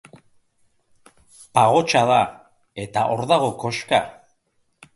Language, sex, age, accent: Basque, female, 19-29, Erdialdekoa edo Nafarra (Gipuzkoa, Nafarroa)